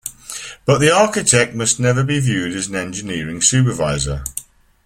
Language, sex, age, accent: English, male, 50-59, England English